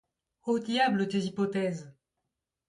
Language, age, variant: French, 30-39, Français de métropole